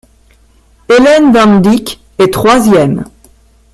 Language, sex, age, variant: French, female, 50-59, Français de métropole